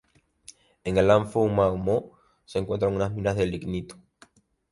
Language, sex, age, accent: Spanish, male, 19-29, España: Islas Canarias